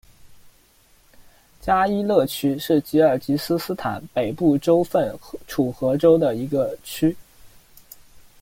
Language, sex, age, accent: Chinese, male, 19-29, 出生地：四川省